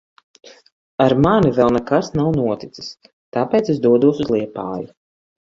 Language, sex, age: Latvian, female, 30-39